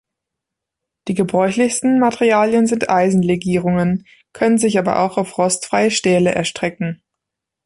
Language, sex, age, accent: German, female, 19-29, Deutschland Deutsch